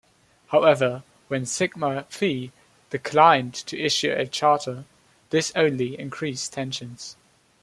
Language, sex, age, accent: English, male, 19-29, England English